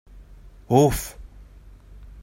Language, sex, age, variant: Catalan, male, 30-39, Central